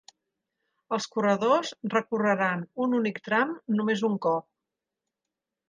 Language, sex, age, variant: Catalan, female, 50-59, Central